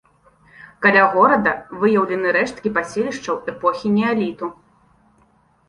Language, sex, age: Belarusian, female, 19-29